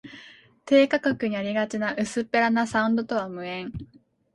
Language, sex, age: Japanese, female, 19-29